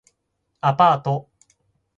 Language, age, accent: Japanese, 19-29, 標準語